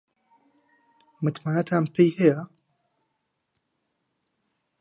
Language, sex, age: Central Kurdish, male, 19-29